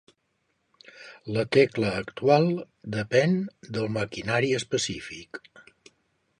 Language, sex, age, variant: Catalan, male, 60-69, Central